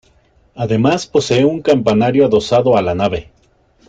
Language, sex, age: Spanish, male, 30-39